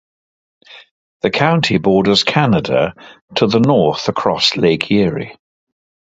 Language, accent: English, England English